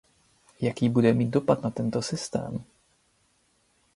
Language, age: Czech, 19-29